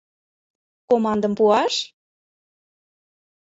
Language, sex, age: Mari, female, 19-29